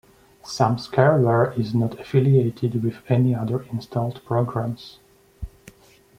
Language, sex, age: English, male, 19-29